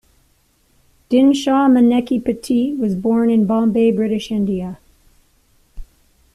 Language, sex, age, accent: English, female, 50-59, Canadian English